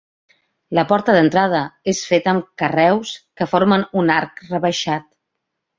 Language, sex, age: Catalan, female, 40-49